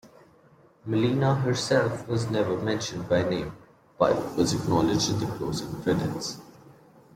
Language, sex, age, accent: English, male, 19-29, India and South Asia (India, Pakistan, Sri Lanka)